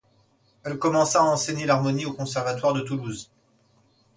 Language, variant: French, Français de métropole